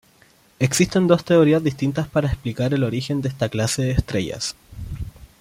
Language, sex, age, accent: Spanish, male, 19-29, Chileno: Chile, Cuyo